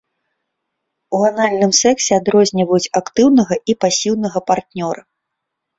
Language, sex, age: Belarusian, female, 30-39